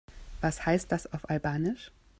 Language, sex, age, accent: German, female, 30-39, Österreichisches Deutsch